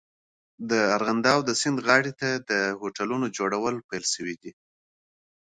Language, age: Pashto, 40-49